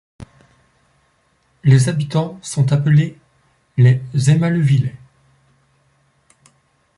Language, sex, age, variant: French, male, 40-49, Français de métropole